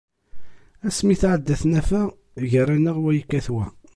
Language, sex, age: Kabyle, male, 30-39